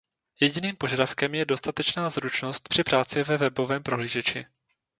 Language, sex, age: Czech, male, 19-29